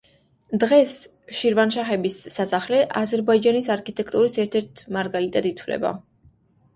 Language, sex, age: Georgian, female, 19-29